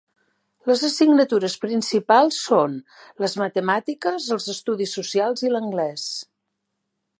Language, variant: Catalan, Central